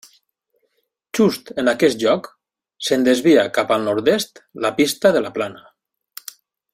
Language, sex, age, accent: Catalan, male, 40-49, valencià